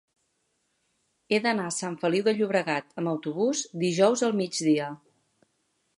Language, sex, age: Catalan, female, 40-49